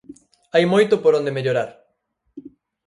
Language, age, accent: Galician, 19-29, Atlántico (seseo e gheada)